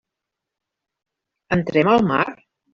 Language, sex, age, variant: Catalan, female, 40-49, Central